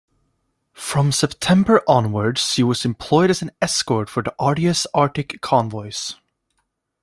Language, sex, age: English, male, 19-29